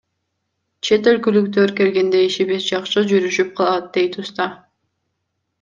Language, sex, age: Kyrgyz, female, 19-29